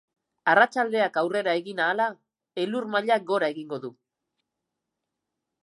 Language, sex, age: Basque, female, 40-49